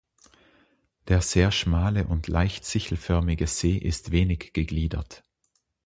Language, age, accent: German, 40-49, Österreichisches Deutsch